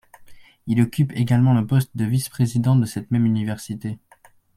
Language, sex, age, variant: French, male, under 19, Français de métropole